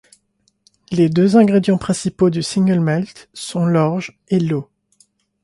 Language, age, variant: French, 19-29, Français de métropole